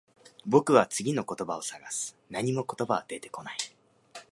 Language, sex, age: Japanese, female, 19-29